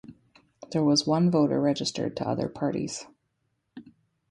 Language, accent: English, Canadian English